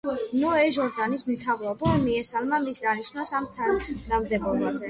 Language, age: Georgian, 30-39